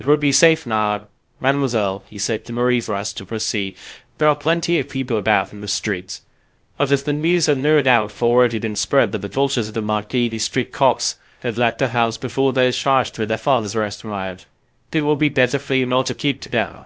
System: TTS, VITS